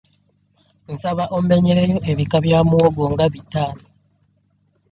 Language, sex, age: Ganda, male, 19-29